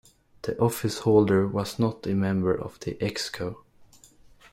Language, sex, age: English, male, under 19